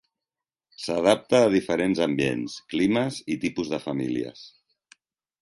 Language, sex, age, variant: Catalan, female, 40-49, Central